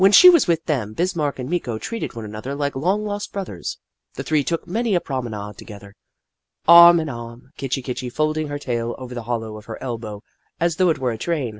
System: none